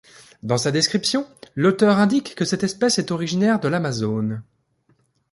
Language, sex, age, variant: French, male, 19-29, Français de métropole